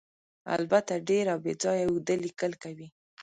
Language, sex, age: Pashto, female, 19-29